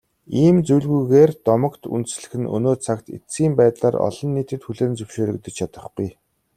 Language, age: Mongolian, 90+